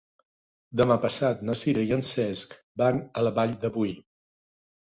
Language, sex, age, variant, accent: Catalan, male, 60-69, Central, Català central